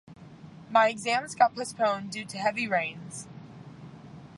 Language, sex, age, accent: English, female, under 19, United States English